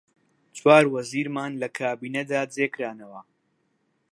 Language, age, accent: Central Kurdish, under 19, سۆرانی